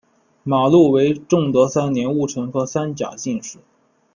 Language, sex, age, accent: Chinese, male, 19-29, 出生地：山东省